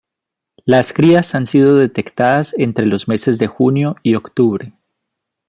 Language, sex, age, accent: Spanish, male, 19-29, Andino-Pacífico: Colombia, Perú, Ecuador, oeste de Bolivia y Venezuela andina